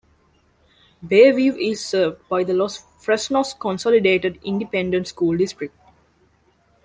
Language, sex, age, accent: English, female, 19-29, India and South Asia (India, Pakistan, Sri Lanka)